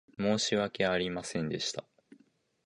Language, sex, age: Japanese, male, 19-29